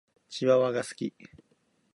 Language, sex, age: Japanese, male, 40-49